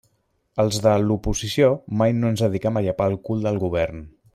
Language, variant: Catalan, Central